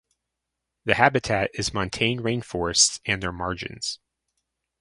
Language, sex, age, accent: English, male, 30-39, United States English